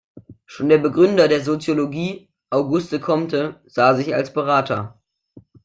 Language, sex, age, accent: German, male, under 19, Deutschland Deutsch